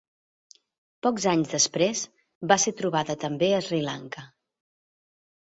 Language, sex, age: Catalan, female, 40-49